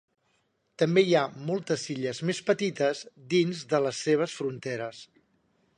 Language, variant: Catalan, Central